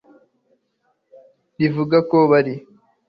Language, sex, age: Kinyarwanda, male, under 19